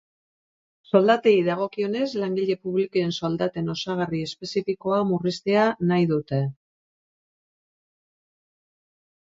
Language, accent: Basque, Mendebalekoa (Araba, Bizkaia, Gipuzkoako mendebaleko herri batzuk)